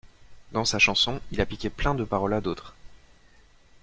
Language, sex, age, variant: French, male, 19-29, Français de métropole